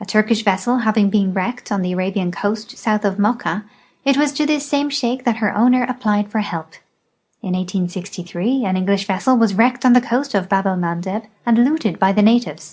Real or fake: real